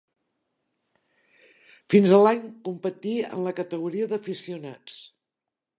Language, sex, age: Catalan, female, 60-69